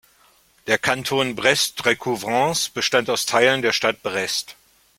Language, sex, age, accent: German, male, 40-49, Deutschland Deutsch